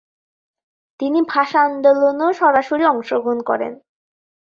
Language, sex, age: Bengali, female, 19-29